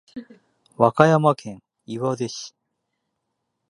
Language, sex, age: Japanese, male, 30-39